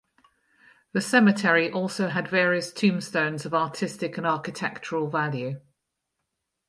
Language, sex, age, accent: English, female, 50-59, Welsh English